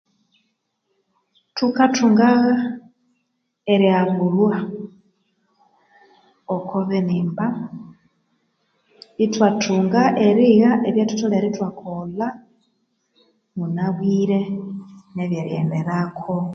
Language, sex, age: Konzo, female, 30-39